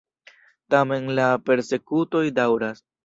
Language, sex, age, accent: Esperanto, male, 19-29, Internacia